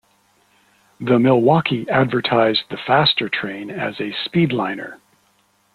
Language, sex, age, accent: English, male, 60-69, Canadian English